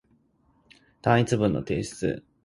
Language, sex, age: Japanese, male, 19-29